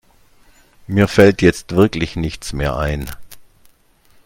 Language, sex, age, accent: German, male, 60-69, Deutschland Deutsch